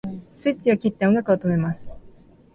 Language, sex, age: Japanese, female, 19-29